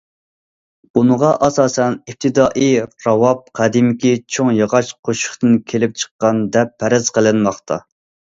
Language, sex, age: Uyghur, male, 30-39